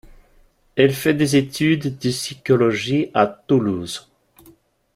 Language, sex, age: French, male, 50-59